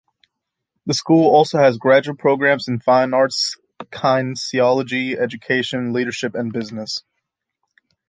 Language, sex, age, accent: English, male, 19-29, United States English